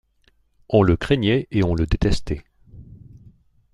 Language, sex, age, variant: French, male, 60-69, Français de métropole